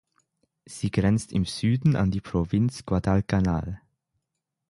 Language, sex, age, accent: German, male, 19-29, Deutschland Deutsch; Schweizerdeutsch